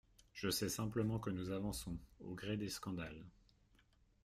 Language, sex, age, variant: French, male, 30-39, Français de métropole